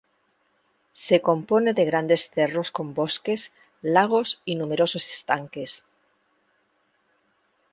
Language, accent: Spanish, España: Centro-Sur peninsular (Madrid, Toledo, Castilla-La Mancha)